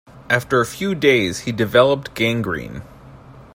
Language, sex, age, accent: English, male, 19-29, United States English